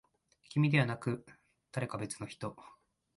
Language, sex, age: Japanese, male, 19-29